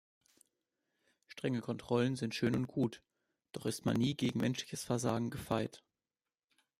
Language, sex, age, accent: German, male, 19-29, Deutschland Deutsch